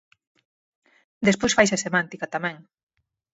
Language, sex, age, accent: Galician, female, 30-39, Normativo (estándar)